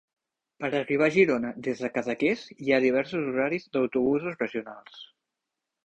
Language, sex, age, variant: Catalan, male, 19-29, Central